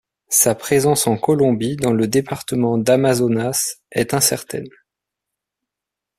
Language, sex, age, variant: French, male, 30-39, Français de métropole